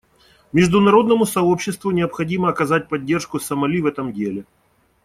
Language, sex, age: Russian, male, 40-49